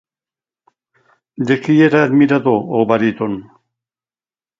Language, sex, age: Catalan, male, 60-69